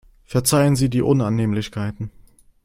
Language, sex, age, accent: German, male, 19-29, Deutschland Deutsch